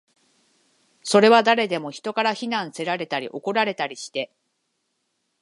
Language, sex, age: Japanese, female, 30-39